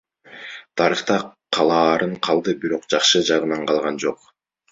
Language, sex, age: Kyrgyz, male, 19-29